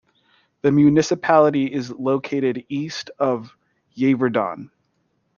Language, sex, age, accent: English, male, 30-39, United States English